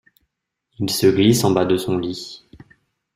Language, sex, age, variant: French, male, 19-29, Français de métropole